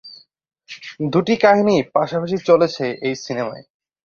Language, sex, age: Bengali, male, 19-29